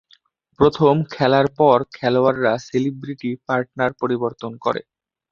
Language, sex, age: Bengali, male, under 19